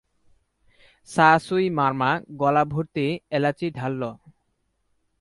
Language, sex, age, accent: Bengali, male, 19-29, Standard Bengali